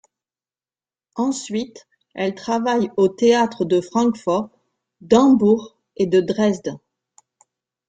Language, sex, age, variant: French, female, 40-49, Français de métropole